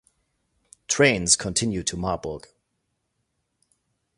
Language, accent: English, United States English